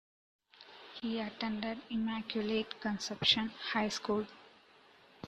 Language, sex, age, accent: English, female, 19-29, United States English